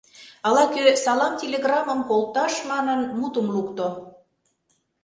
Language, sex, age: Mari, female, 50-59